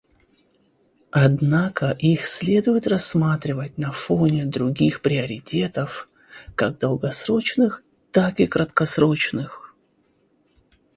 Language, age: Russian, 30-39